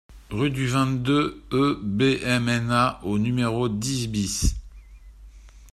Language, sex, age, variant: French, male, 40-49, Français de métropole